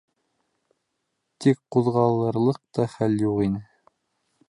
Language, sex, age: Bashkir, male, 19-29